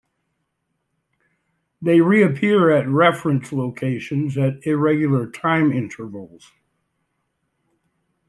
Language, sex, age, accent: English, male, 60-69, United States English